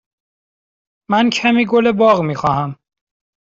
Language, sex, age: Persian, male, 19-29